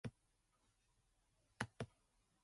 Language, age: English, 19-29